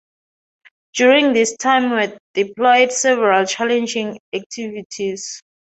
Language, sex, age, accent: English, female, 19-29, Southern African (South Africa, Zimbabwe, Namibia)